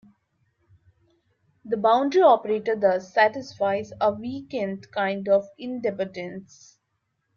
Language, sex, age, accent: English, female, 30-39, India and South Asia (India, Pakistan, Sri Lanka)